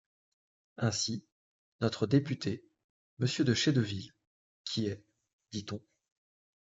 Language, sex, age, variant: French, male, 30-39, Français de métropole